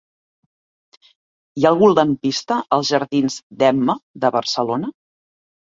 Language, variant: Catalan, Central